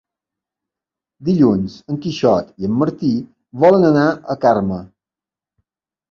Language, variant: Catalan, Balear